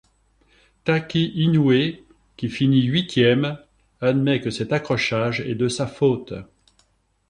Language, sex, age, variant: French, male, 60-69, Français de métropole